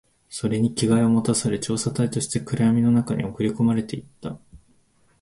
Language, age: Japanese, 19-29